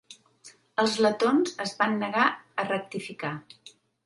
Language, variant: Catalan, Central